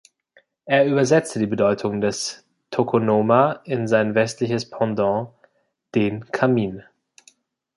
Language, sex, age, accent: German, male, 19-29, Deutschland Deutsch